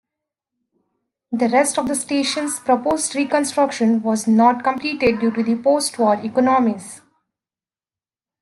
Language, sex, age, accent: English, female, 19-29, United States English